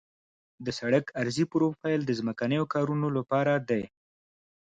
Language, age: Pashto, 19-29